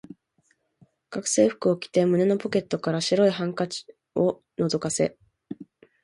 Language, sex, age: Japanese, female, 19-29